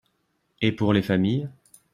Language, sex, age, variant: French, male, 19-29, Français de métropole